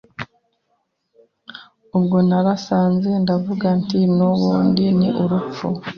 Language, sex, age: Kinyarwanda, female, 30-39